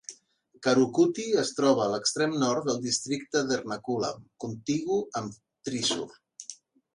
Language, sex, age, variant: Catalan, male, 30-39, Central